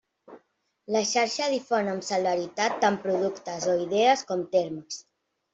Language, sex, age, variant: Catalan, female, 40-49, Central